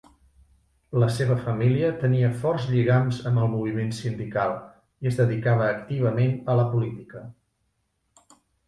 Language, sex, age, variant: Catalan, male, 40-49, Central